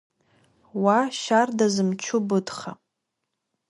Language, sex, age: Abkhazian, female, under 19